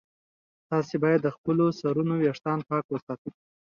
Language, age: Pashto, 19-29